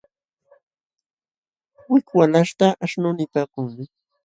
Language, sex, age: Jauja Wanca Quechua, female, 70-79